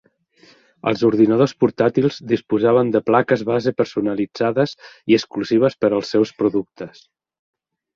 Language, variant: Catalan, Central